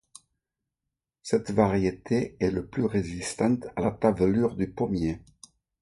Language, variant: French, Français de métropole